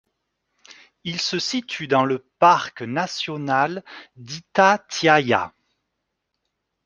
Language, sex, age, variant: French, male, 40-49, Français de métropole